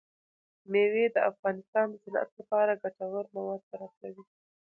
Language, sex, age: Pashto, female, 19-29